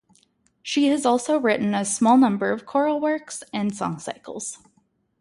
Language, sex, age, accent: English, female, 19-29, United States English